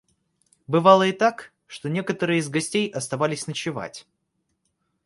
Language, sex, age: Russian, male, under 19